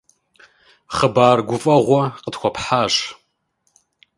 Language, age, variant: Kabardian, 30-39, Адыгэбзэ (Къэбэрдей, Кирил, Урысей)